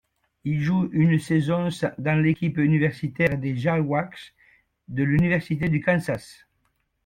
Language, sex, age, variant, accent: French, male, 70-79, Français d'Amérique du Nord, Français du Canada